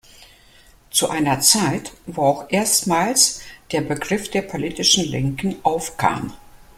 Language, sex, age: German, female, 60-69